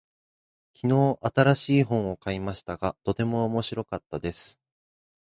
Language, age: Japanese, 19-29